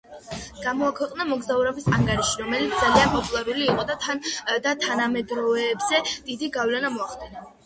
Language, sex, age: Georgian, female, under 19